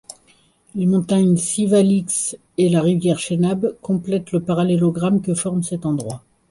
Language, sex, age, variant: French, female, 40-49, Français de métropole